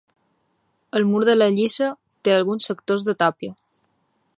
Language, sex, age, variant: Catalan, female, 19-29, Balear